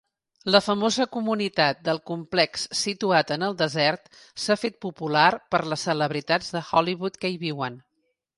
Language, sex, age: Catalan, female, 50-59